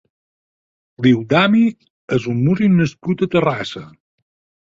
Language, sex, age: Catalan, male, 50-59